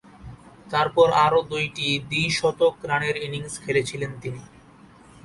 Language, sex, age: Bengali, male, 19-29